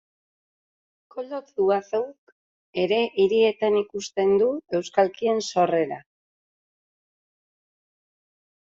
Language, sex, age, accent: Basque, female, 50-59, Erdialdekoa edo Nafarra (Gipuzkoa, Nafarroa)